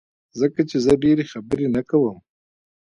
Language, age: Pashto, 30-39